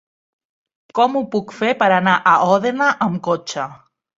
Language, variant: Catalan, Central